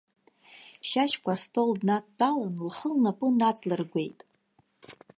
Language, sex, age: Abkhazian, female, 30-39